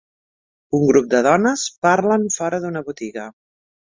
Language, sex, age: Catalan, female, 50-59